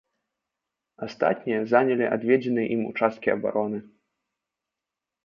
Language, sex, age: Belarusian, male, 30-39